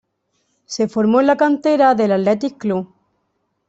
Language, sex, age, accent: Spanish, female, 19-29, España: Sur peninsular (Andalucia, Extremadura, Murcia)